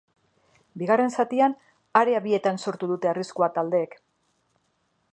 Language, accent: Basque, Mendebalekoa (Araba, Bizkaia, Gipuzkoako mendebaleko herri batzuk)